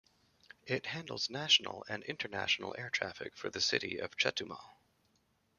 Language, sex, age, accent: English, male, 30-39, Canadian English